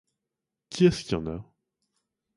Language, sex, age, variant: French, male, 30-39, Français de métropole